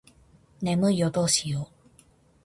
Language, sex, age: Japanese, female, 19-29